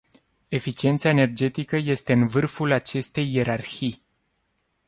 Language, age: Romanian, 19-29